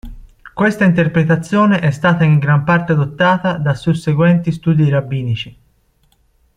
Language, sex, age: Italian, male, 30-39